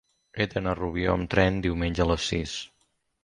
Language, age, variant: Catalan, 60-69, Central